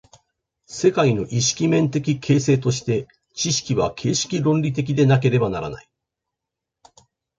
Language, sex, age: Japanese, male, 50-59